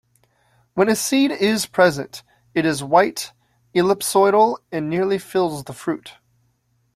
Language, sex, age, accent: English, male, 19-29, United States English